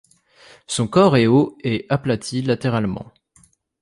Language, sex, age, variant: French, male, 19-29, Français de métropole